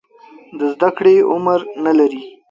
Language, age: Pashto, 19-29